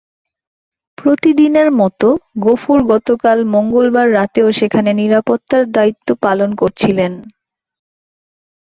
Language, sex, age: Bengali, female, 19-29